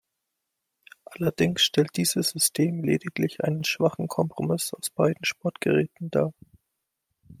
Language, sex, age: German, male, 19-29